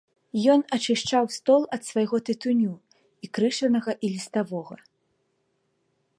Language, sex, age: Belarusian, female, 19-29